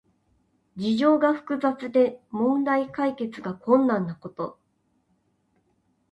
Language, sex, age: Japanese, female, 30-39